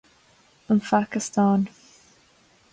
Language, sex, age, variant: Irish, female, 19-29, Gaeilge Chonnacht